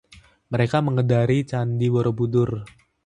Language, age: Indonesian, 19-29